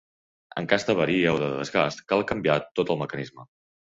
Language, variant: Catalan, Central